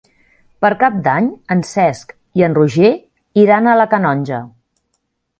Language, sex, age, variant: Catalan, female, 40-49, Central